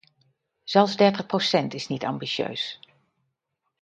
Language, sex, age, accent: Dutch, female, 50-59, Nederlands Nederlands